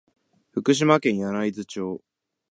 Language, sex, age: Japanese, male, 19-29